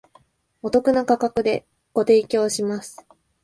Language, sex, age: Japanese, female, 19-29